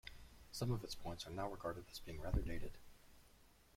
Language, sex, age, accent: English, male, 19-29, United States English